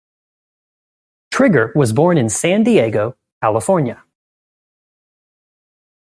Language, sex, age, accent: English, male, 19-29, United States English